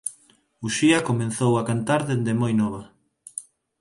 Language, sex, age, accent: Galician, male, 19-29, Neofalante